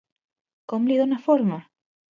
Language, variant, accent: Catalan, Central, central